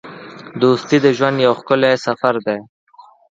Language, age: Pashto, under 19